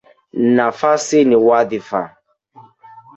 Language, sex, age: Swahili, male, 19-29